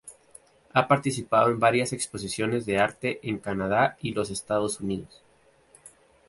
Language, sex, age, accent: Spanish, male, 19-29, América central